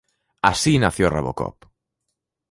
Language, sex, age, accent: Spanish, male, under 19, España: Norte peninsular (Asturias, Castilla y León, Cantabria, País Vasco, Navarra, Aragón, La Rioja, Guadalajara, Cuenca)